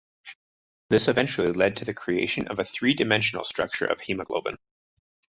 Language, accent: English, Canadian English